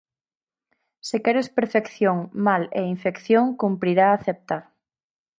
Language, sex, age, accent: Galician, female, 19-29, Central (gheada); Normativo (estándar)